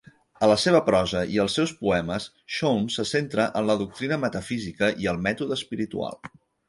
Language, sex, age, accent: Catalan, male, 40-49, Català central